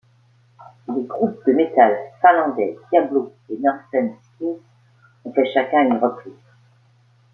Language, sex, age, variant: French, female, 50-59, Français de métropole